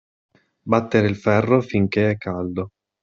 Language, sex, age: Italian, male, 40-49